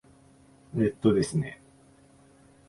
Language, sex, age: Japanese, male, 19-29